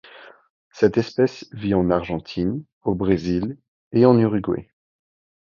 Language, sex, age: French, male, 19-29